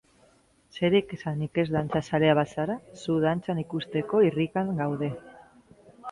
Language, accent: Basque, Mendebalekoa (Araba, Bizkaia, Gipuzkoako mendebaleko herri batzuk)